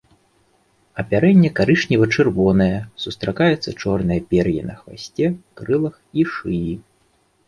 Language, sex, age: Belarusian, male, 30-39